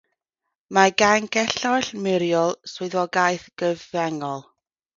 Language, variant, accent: Welsh, South-Eastern Welsh, Y Deyrnas Unedig Cymraeg